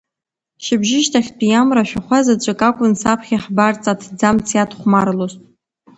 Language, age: Abkhazian, under 19